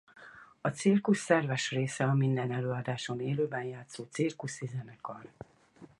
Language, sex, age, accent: Hungarian, female, 40-49, budapesti